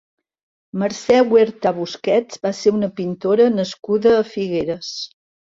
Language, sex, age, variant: Catalan, female, 50-59, Central